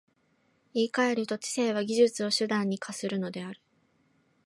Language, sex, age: Japanese, female, 19-29